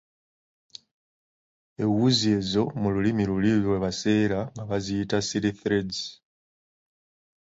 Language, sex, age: Ganda, male, 30-39